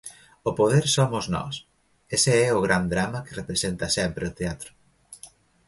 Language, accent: Galician, Normativo (estándar)